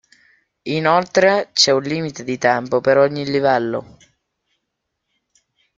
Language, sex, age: Italian, male, under 19